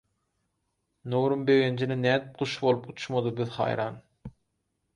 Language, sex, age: Turkmen, male, 30-39